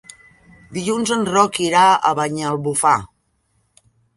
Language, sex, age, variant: Catalan, female, 50-59, Central